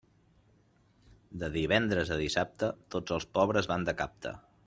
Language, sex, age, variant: Catalan, male, 30-39, Central